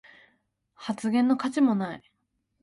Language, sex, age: Japanese, female, under 19